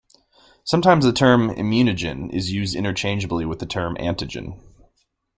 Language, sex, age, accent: English, male, 19-29, United States English